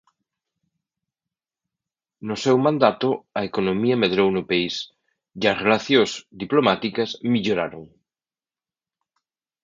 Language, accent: Galician, Central (sen gheada)